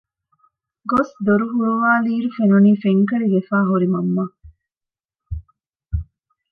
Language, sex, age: Divehi, female, 30-39